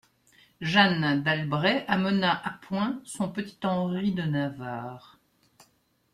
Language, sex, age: French, female, 60-69